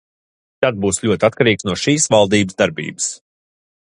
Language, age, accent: Latvian, 30-39, nav